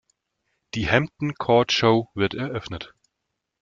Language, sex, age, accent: German, male, 30-39, Deutschland Deutsch